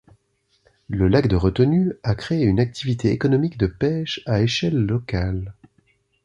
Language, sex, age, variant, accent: French, male, 40-49, Français d'Europe, Français de Suisse